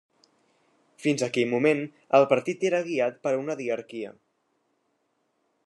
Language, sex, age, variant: Catalan, male, under 19, Central